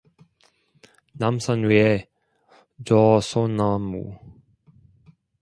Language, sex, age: Korean, male, 30-39